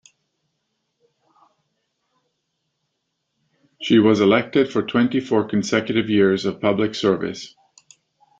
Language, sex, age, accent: English, male, 40-49, United States English